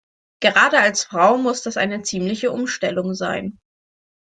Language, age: German, 19-29